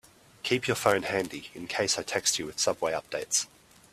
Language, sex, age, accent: English, male, 19-29, Australian English